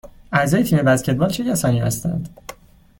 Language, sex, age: Persian, male, 19-29